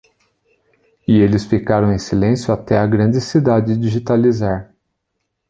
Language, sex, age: Portuguese, male, 30-39